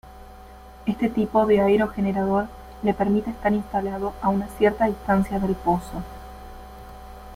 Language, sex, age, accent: Spanish, female, 30-39, Rioplatense: Argentina, Uruguay, este de Bolivia, Paraguay